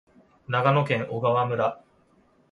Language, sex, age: Japanese, male, 19-29